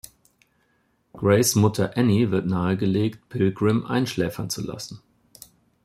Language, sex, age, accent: German, male, 40-49, Deutschland Deutsch